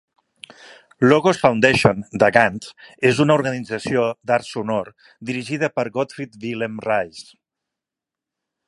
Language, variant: Catalan, Central